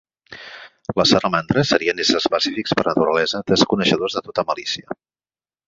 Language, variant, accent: Catalan, Central, Barceloní